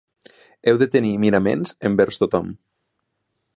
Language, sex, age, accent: Catalan, male, 19-29, Ebrenc